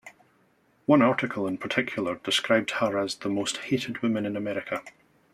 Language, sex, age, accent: English, male, 40-49, Scottish English